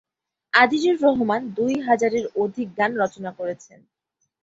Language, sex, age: Bengali, female, 19-29